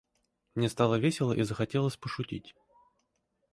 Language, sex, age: Russian, male, 30-39